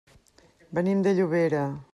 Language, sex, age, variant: Catalan, female, 50-59, Central